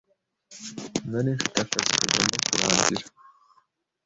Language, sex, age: Kinyarwanda, male, 19-29